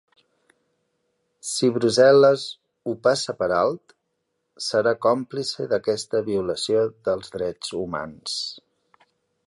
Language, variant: Catalan, Central